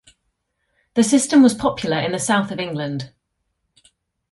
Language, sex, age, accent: English, female, 30-39, England English